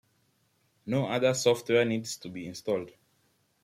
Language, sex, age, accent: English, male, under 19, England English